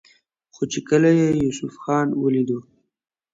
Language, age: Pashto, 19-29